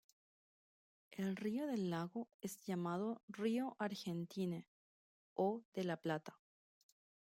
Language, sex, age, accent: Spanish, female, 30-39, Rioplatense: Argentina, Uruguay, este de Bolivia, Paraguay